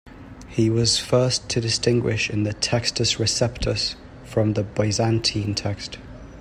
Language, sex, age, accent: English, male, 19-29, England English